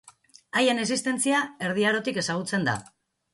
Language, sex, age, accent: Basque, female, 40-49, Mendebalekoa (Araba, Bizkaia, Gipuzkoako mendebaleko herri batzuk)